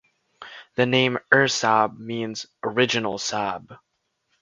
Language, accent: English, United States English